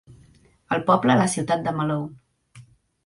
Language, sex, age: Catalan, female, 30-39